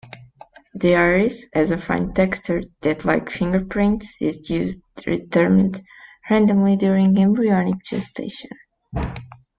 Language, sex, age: English, female, 19-29